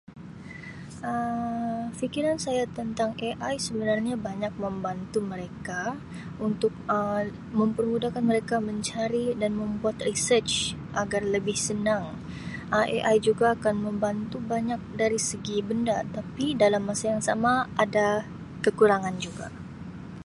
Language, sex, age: Sabah Malay, female, 19-29